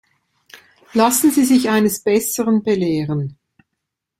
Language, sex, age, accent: German, female, 50-59, Schweizerdeutsch